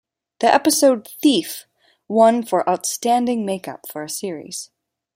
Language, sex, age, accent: English, female, 19-29, United States English